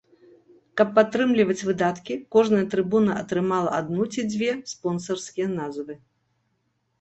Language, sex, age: Belarusian, female, 50-59